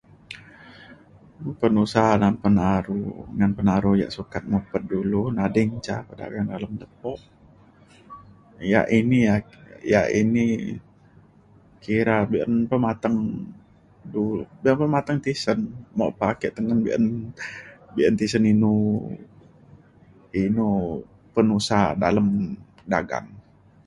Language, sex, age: Mainstream Kenyah, male, 30-39